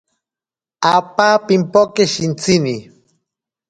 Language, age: Ashéninka Perené, 40-49